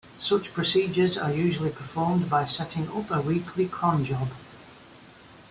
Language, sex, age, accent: English, male, 60-69, England English